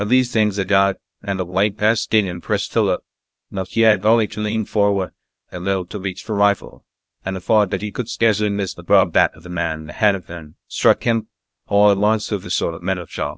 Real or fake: fake